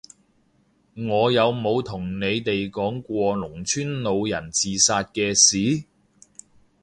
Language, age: Cantonese, 30-39